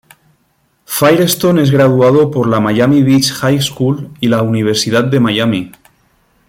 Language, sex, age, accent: Spanish, male, 40-49, España: Sur peninsular (Andalucia, Extremadura, Murcia)